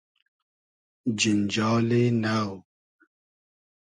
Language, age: Hazaragi, 30-39